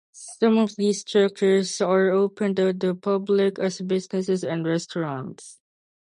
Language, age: English, under 19